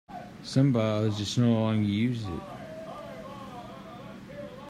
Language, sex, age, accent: English, male, 30-39, United States English